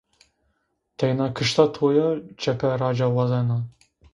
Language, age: Zaza, 19-29